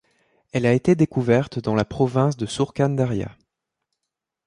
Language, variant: French, Français de métropole